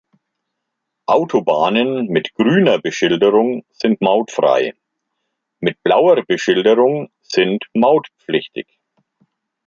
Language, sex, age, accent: German, male, 50-59, Deutschland Deutsch